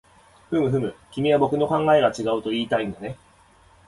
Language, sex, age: Japanese, male, 30-39